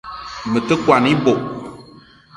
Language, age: Eton (Cameroon), 30-39